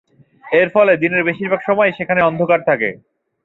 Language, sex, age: Bengali, male, 30-39